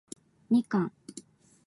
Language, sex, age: Japanese, female, 19-29